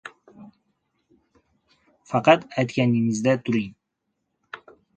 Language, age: Uzbek, 30-39